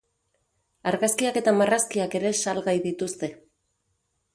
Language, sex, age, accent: Basque, female, 40-49, Mendebalekoa (Araba, Bizkaia, Gipuzkoako mendebaleko herri batzuk)